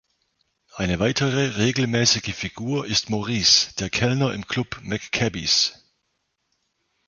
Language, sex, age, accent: German, male, 40-49, Deutschland Deutsch